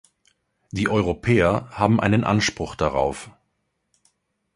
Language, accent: German, Deutschland Deutsch